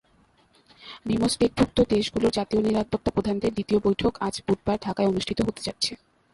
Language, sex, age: Bengali, female, 19-29